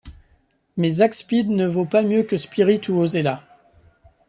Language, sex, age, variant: French, male, 30-39, Français de métropole